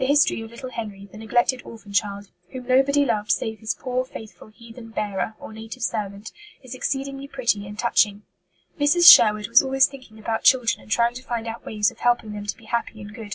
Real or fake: real